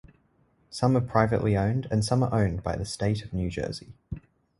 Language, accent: English, Australian English